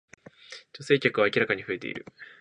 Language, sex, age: Japanese, male, 19-29